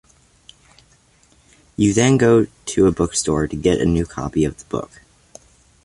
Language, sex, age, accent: English, male, under 19, United States English